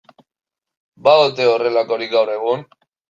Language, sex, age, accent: Basque, male, 19-29, Mendebalekoa (Araba, Bizkaia, Gipuzkoako mendebaleko herri batzuk)